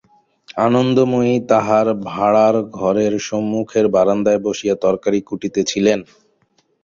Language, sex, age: Bengali, male, 19-29